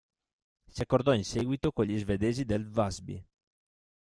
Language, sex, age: Italian, male, 30-39